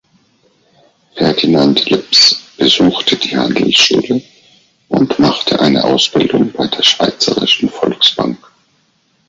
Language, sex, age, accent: German, male, 50-59, Deutschland Deutsch